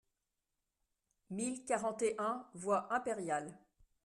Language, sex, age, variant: French, female, 40-49, Français de métropole